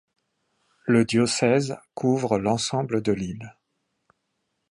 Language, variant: French, Français de métropole